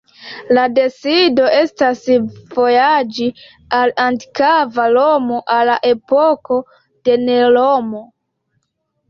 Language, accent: Esperanto, Internacia